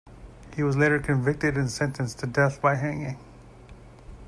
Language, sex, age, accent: English, male, 40-49, United States English